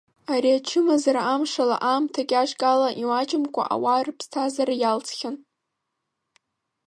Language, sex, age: Abkhazian, female, under 19